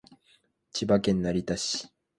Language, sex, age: Japanese, male, 19-29